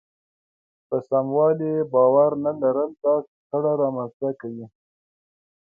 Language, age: Pashto, 19-29